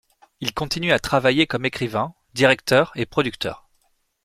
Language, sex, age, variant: French, male, 30-39, Français de métropole